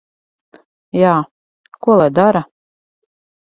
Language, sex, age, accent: Latvian, female, 50-59, Riga